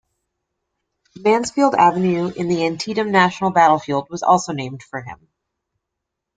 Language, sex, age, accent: English, female, 19-29, United States English